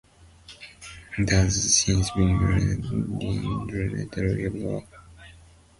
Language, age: English, 19-29